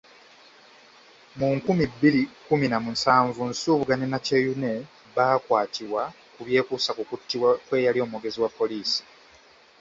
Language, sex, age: Ganda, male, 19-29